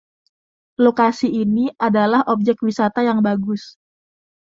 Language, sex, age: Indonesian, female, 19-29